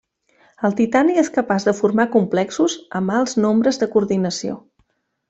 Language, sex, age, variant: Catalan, female, 40-49, Central